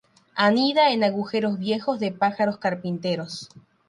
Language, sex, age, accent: Spanish, female, 19-29, Rioplatense: Argentina, Uruguay, este de Bolivia, Paraguay